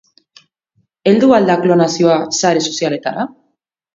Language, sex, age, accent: Basque, female, 30-39, Mendebalekoa (Araba, Bizkaia, Gipuzkoako mendebaleko herri batzuk)